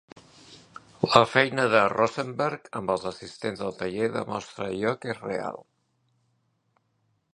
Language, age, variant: Catalan, 60-69, Central